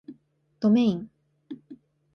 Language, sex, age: Japanese, female, 19-29